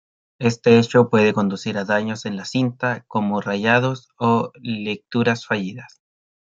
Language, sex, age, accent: Spanish, male, 19-29, Chileno: Chile, Cuyo